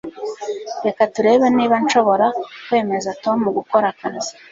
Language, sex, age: Kinyarwanda, female, 30-39